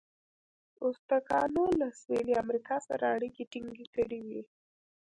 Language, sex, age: Pashto, female, under 19